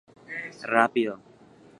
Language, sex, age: Guarani, female, under 19